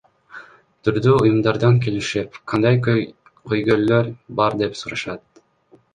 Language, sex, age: Kyrgyz, male, under 19